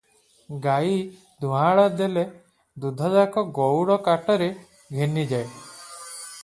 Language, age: Odia, 40-49